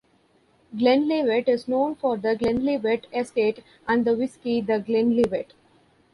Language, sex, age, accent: English, female, 19-29, India and South Asia (India, Pakistan, Sri Lanka)